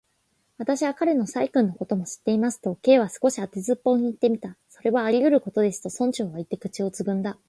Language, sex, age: Japanese, female, 19-29